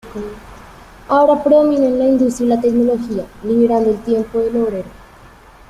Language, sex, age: Spanish, male, 30-39